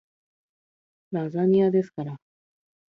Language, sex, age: Japanese, female, 30-39